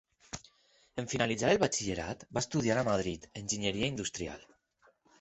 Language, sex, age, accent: Catalan, male, 30-39, valencià; valencià meridional